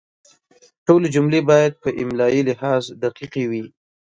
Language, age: Pashto, 19-29